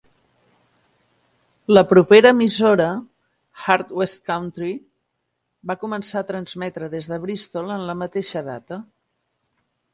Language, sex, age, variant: Catalan, female, 50-59, Central